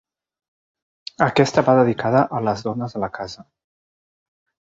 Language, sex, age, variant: Catalan, male, 40-49, Central